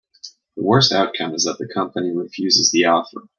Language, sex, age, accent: English, male, 30-39, Canadian English